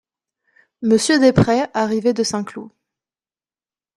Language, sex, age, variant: French, female, 30-39, Français de métropole